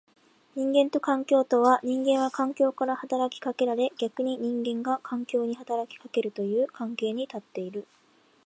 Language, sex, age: Japanese, female, 19-29